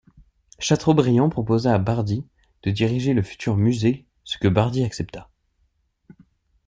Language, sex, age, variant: French, male, 19-29, Français de métropole